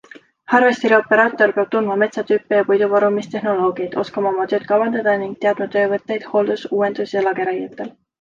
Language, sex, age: Estonian, female, 19-29